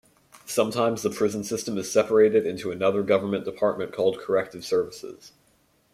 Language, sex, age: English, male, under 19